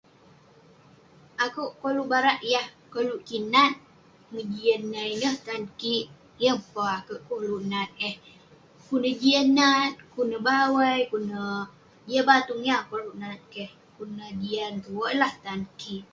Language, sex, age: Western Penan, female, under 19